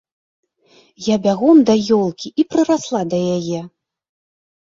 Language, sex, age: Belarusian, female, 19-29